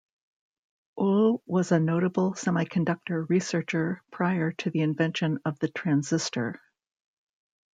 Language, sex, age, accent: English, female, 60-69, United States English